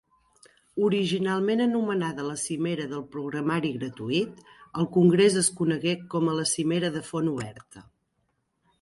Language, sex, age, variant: Catalan, female, 40-49, Central